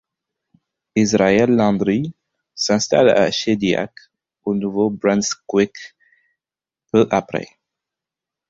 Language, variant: French, Français d'Afrique subsaharienne et des îles africaines